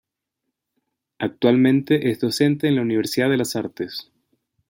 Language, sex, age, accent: Spanish, male, 19-29, Chileno: Chile, Cuyo